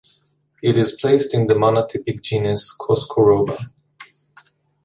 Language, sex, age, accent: English, male, 19-29, United States English